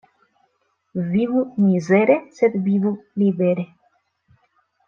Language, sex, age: Esperanto, female, 40-49